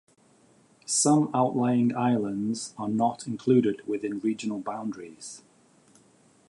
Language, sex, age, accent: English, male, 40-49, England English